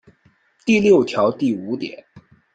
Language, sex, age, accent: Chinese, male, 19-29, 出生地：北京市